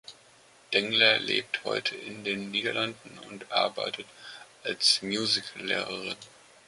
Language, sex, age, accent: German, male, 30-39, Deutschland Deutsch